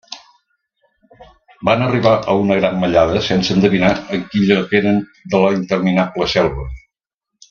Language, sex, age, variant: Catalan, male, 70-79, Central